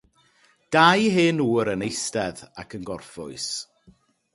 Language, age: Welsh, 30-39